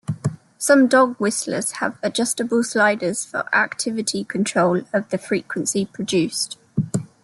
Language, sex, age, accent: English, female, 19-29, England English